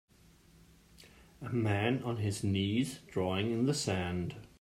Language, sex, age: English, male, 30-39